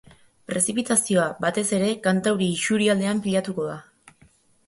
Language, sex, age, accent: Basque, female, 19-29, Erdialdekoa edo Nafarra (Gipuzkoa, Nafarroa)